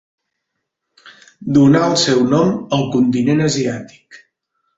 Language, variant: Catalan, Septentrional